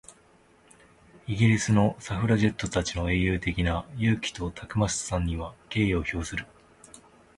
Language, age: Japanese, 30-39